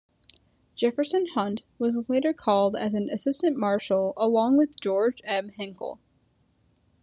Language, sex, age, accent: English, female, under 19, United States English